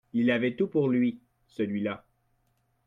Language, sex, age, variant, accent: French, male, 40-49, Français d'Amérique du Nord, Français du Canada